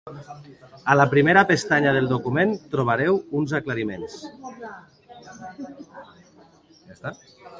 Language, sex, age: Catalan, female, 50-59